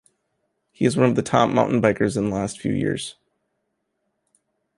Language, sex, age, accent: English, male, 19-29, United States English